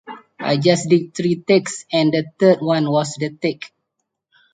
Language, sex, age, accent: English, male, 40-49, Malaysian English